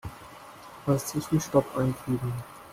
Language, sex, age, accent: German, male, 19-29, Schweizerdeutsch